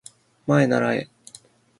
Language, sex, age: Japanese, male, 19-29